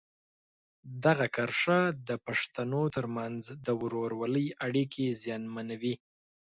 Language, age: Pashto, 19-29